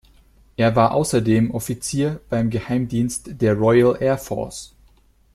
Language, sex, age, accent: German, male, 19-29, Deutschland Deutsch